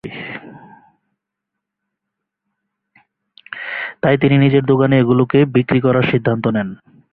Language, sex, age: Bengali, male, 30-39